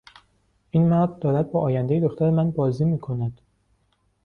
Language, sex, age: Persian, male, 19-29